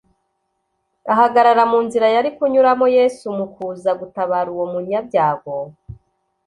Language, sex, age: Kinyarwanda, female, 19-29